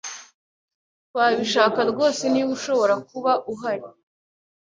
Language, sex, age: Kinyarwanda, female, 19-29